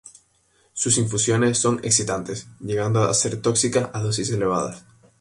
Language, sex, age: Spanish, male, 19-29